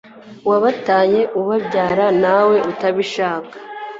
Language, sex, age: Kinyarwanda, female, 19-29